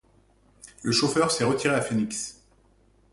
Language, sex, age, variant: French, male, 40-49, Français de métropole